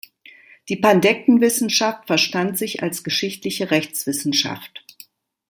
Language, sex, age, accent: German, female, 60-69, Deutschland Deutsch